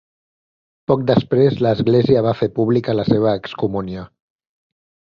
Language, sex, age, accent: Catalan, male, 40-49, Català central